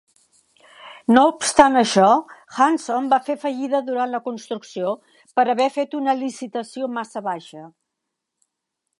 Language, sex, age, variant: Catalan, female, 70-79, Central